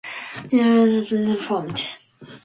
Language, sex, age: English, female, 19-29